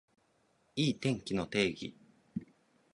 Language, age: Japanese, 19-29